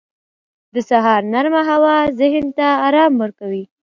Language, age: Pashto, 30-39